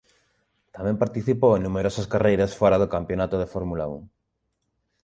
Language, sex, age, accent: Galician, male, 30-39, Normativo (estándar)